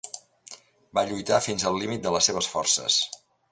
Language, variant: Catalan, Central